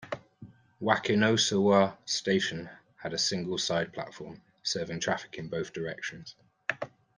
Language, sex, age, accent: English, male, 30-39, England English